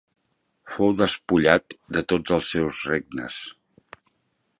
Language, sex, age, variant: Catalan, male, 40-49, Central